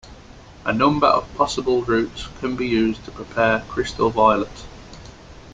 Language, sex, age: English, male, 19-29